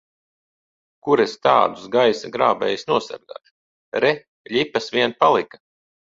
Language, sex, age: Latvian, male, 40-49